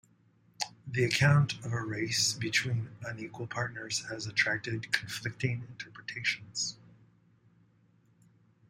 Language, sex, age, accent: English, male, 50-59, United States English